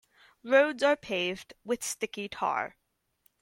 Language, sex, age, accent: English, female, 19-29, United States English